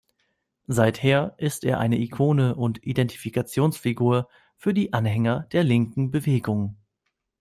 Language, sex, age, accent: German, male, 19-29, Deutschland Deutsch